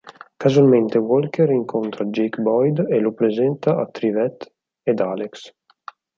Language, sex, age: Italian, male, 19-29